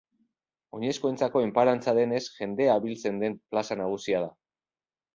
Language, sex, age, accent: Basque, male, 30-39, Mendebalekoa (Araba, Bizkaia, Gipuzkoako mendebaleko herri batzuk)